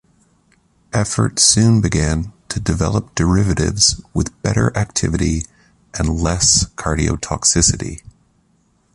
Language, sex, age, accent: English, male, 30-39, Canadian English